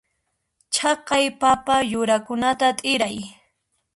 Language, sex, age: Puno Quechua, female, 19-29